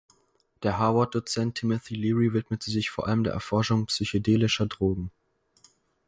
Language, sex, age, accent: German, male, under 19, Deutschland Deutsch